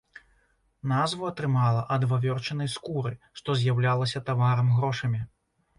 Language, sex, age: Belarusian, male, 30-39